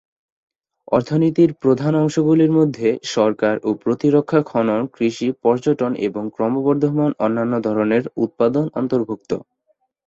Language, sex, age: Bengali, male, 19-29